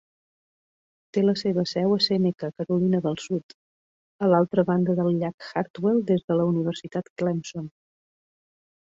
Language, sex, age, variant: Catalan, female, 40-49, Septentrional